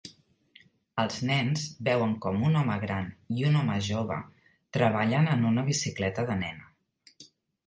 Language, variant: Catalan, Central